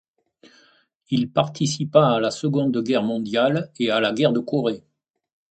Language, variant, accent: French, Français de métropole, Français du sud de la France